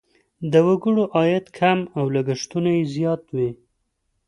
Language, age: Pashto, 30-39